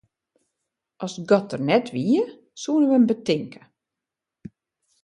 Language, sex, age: Western Frisian, female, 50-59